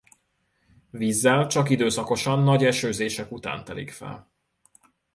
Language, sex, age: Hungarian, male, 30-39